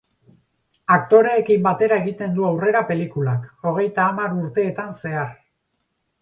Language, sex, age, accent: Basque, male, 50-59, Mendebalekoa (Araba, Bizkaia, Gipuzkoako mendebaleko herri batzuk)